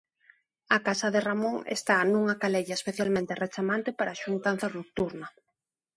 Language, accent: Galician, Neofalante